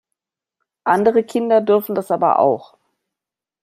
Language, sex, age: German, female, 40-49